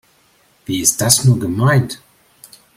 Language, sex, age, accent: German, male, 40-49, Deutschland Deutsch